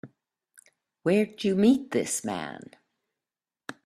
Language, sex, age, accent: English, female, 70-79, United States English